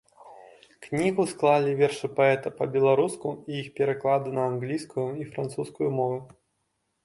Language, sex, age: Belarusian, male, 19-29